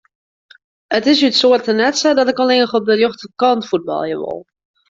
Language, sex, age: Western Frisian, female, 19-29